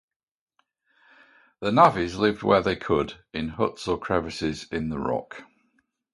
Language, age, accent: English, 60-69, England English